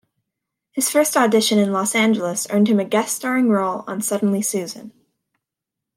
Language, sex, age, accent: English, female, under 19, Canadian English